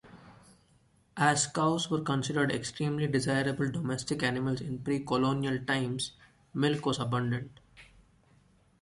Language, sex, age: English, male, 19-29